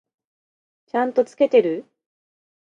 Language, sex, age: Japanese, female, 30-39